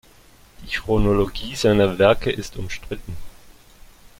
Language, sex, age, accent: German, male, 30-39, Schweizerdeutsch